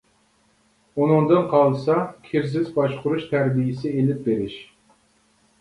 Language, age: Uyghur, 40-49